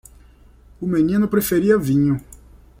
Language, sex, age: Portuguese, male, 19-29